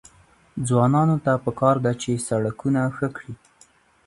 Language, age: Pashto, 19-29